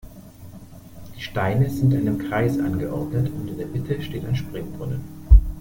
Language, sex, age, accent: German, male, 40-49, Deutschland Deutsch